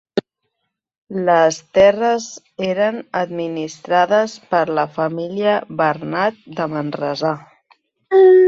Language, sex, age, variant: Catalan, male, 30-39, Central